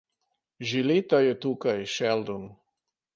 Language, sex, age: Slovenian, male, 60-69